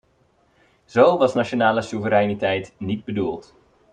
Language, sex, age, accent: Dutch, male, 19-29, Nederlands Nederlands